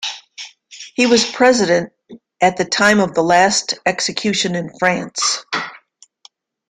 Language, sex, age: English, female, 70-79